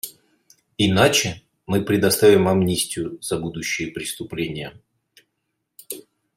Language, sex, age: Russian, male, 40-49